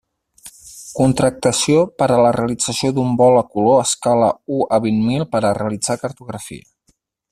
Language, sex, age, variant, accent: Catalan, male, 40-49, Central, central